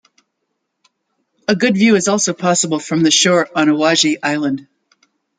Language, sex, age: English, female, 70-79